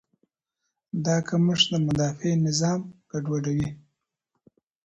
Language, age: Pashto, 30-39